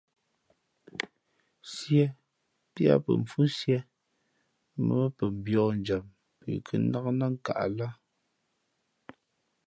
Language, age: Fe'fe', 19-29